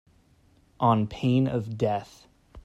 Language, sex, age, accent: English, male, 19-29, United States English